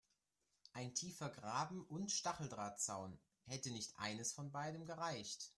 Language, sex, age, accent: German, male, under 19, Deutschland Deutsch